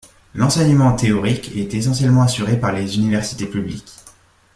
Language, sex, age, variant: French, male, 19-29, Français de métropole